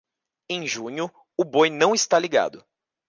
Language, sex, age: Portuguese, male, 19-29